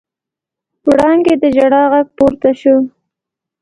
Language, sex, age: Pashto, female, 19-29